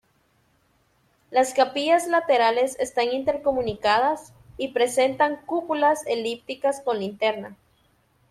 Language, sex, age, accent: Spanish, female, 19-29, América central